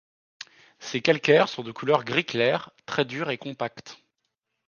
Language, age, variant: French, 30-39, Français de métropole